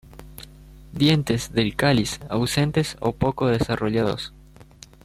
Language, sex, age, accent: Spanish, male, under 19, Rioplatense: Argentina, Uruguay, este de Bolivia, Paraguay